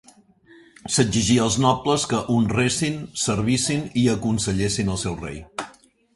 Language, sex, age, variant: Catalan, male, 50-59, Central